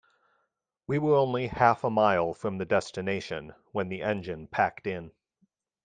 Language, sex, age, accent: English, male, 30-39, United States English